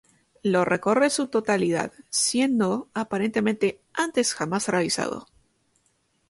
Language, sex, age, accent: Spanish, female, 19-29, Rioplatense: Argentina, Uruguay, este de Bolivia, Paraguay